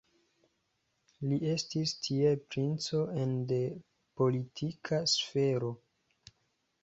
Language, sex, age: Esperanto, male, 19-29